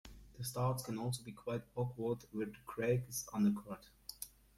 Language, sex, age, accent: English, male, under 19, United States English